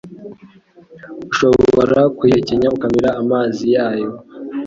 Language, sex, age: Kinyarwanda, male, under 19